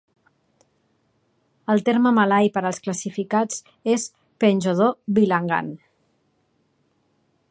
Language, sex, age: Catalan, female, 40-49